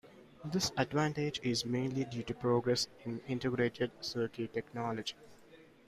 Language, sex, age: English, male, 19-29